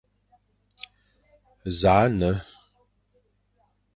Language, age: Fang, 40-49